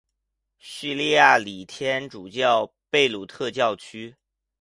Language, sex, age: Chinese, male, 19-29